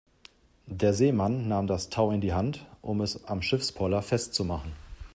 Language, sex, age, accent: German, male, 30-39, Deutschland Deutsch